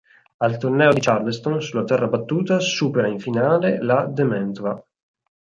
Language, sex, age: Italian, male, 19-29